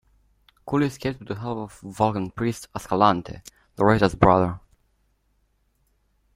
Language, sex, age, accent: English, male, 19-29, United States English